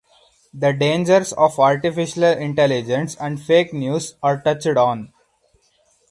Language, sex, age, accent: English, male, 19-29, India and South Asia (India, Pakistan, Sri Lanka)